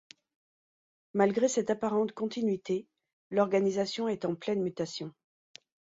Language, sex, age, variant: French, female, 40-49, Français de métropole